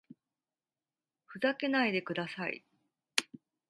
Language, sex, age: Japanese, female, 30-39